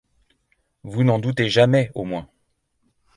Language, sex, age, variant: French, male, 50-59, Français de métropole